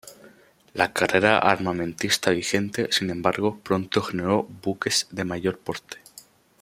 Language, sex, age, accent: Spanish, male, under 19, España: Sur peninsular (Andalucia, Extremadura, Murcia)